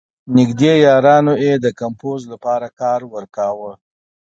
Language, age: Pashto, 40-49